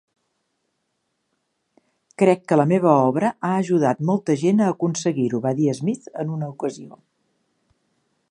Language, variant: Catalan, Septentrional